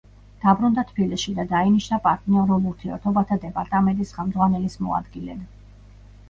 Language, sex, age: Georgian, female, 40-49